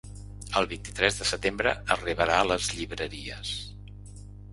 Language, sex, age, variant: Catalan, male, 50-59, Central